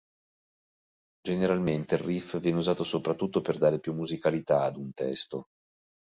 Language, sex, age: Italian, male, 40-49